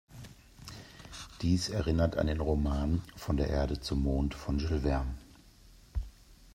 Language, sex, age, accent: German, male, 40-49, Deutschland Deutsch